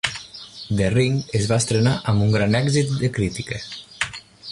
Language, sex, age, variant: Catalan, male, 19-29, Nord-Occidental